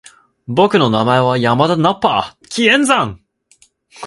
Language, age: Japanese, 19-29